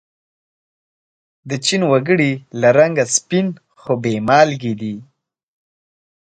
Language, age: Pashto, 19-29